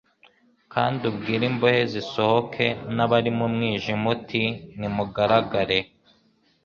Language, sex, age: Kinyarwanda, male, 19-29